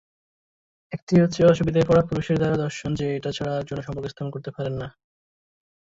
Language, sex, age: Bengali, male, 19-29